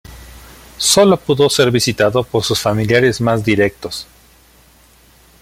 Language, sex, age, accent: Spanish, male, 40-49, México